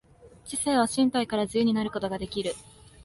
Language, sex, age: Japanese, male, 19-29